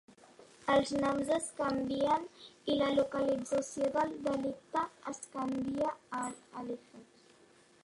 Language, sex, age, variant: Catalan, female, 50-59, Central